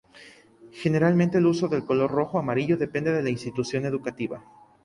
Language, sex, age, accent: Spanish, male, 19-29, México